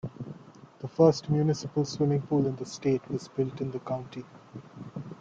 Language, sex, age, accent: English, male, 19-29, India and South Asia (India, Pakistan, Sri Lanka)